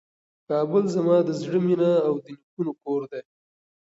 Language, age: Pashto, 19-29